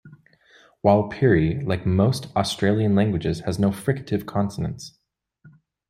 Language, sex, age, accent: English, male, 19-29, United States English